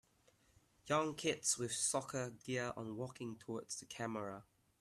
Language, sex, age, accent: English, male, 19-29, Malaysian English